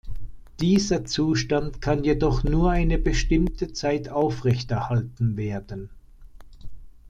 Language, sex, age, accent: German, male, 60-69, Deutschland Deutsch